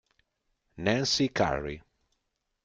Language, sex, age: Italian, male, 40-49